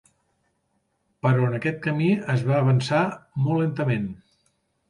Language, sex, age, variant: Catalan, male, 50-59, Central